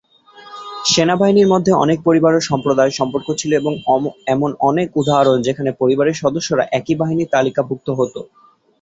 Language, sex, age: Bengali, male, 19-29